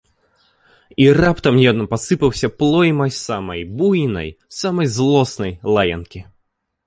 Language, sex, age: Belarusian, male, 19-29